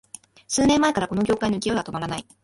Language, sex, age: Japanese, female, 19-29